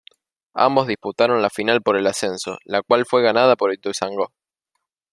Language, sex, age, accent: Spanish, male, 19-29, Rioplatense: Argentina, Uruguay, este de Bolivia, Paraguay